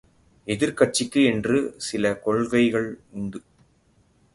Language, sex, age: Tamil, male, 40-49